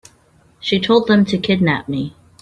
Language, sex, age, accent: English, female, 19-29, United States English